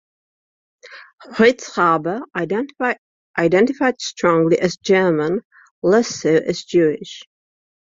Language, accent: English, England English